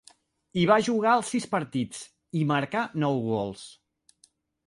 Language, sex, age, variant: Catalan, male, 50-59, Central